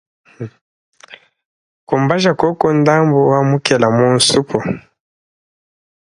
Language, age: Luba-Lulua, 30-39